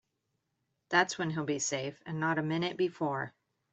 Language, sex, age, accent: English, female, 30-39, United States English